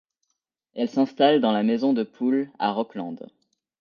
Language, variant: French, Français de métropole